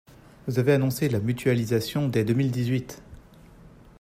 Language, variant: French, Français de métropole